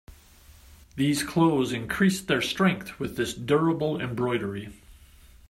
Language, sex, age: English, male, 60-69